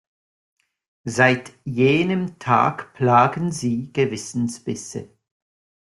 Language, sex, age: German, male, 40-49